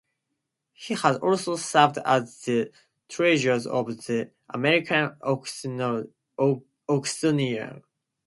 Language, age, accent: English, 19-29, United States English